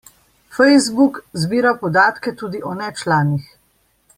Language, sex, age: Slovenian, female, 50-59